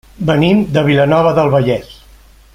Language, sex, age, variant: Catalan, male, 60-69, Central